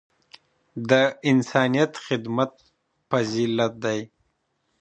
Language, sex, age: Pashto, male, 30-39